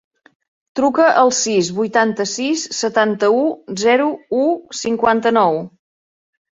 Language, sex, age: Catalan, female, 50-59